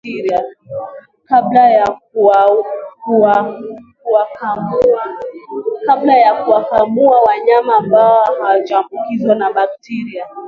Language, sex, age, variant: Swahili, female, 19-29, Kiswahili cha Bara ya Kenya